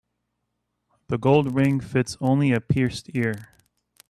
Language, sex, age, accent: English, male, 30-39, United States English